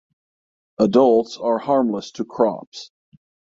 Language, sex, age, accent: English, male, 50-59, United States English; southern United States